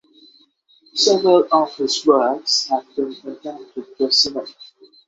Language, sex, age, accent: English, male, 30-39, United States English; England English